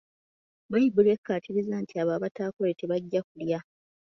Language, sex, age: Ganda, female, 30-39